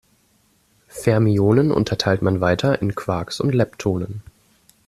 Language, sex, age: German, male, 19-29